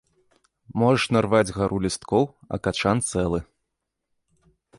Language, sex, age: Belarusian, male, 30-39